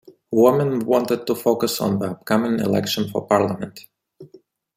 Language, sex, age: English, male, 30-39